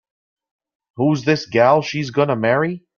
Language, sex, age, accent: English, male, 40-49, Canadian English